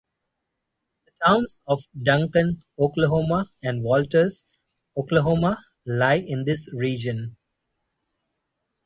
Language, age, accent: English, 30-39, United States English; India and South Asia (India, Pakistan, Sri Lanka)